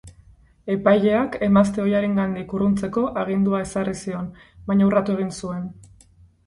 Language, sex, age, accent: Basque, female, 19-29, Mendebalekoa (Araba, Bizkaia, Gipuzkoako mendebaleko herri batzuk)